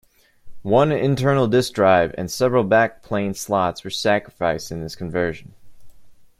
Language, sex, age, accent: English, male, 19-29, United States English